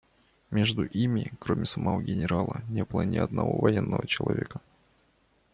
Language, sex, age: Russian, male, 19-29